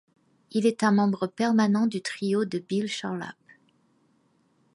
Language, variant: French, Français de métropole